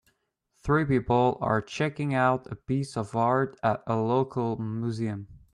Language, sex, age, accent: English, male, 19-29, Canadian English